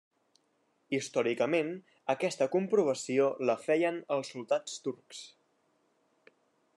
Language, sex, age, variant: Catalan, male, under 19, Central